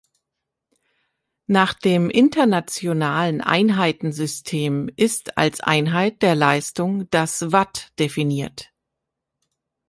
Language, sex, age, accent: German, female, 30-39, Deutschland Deutsch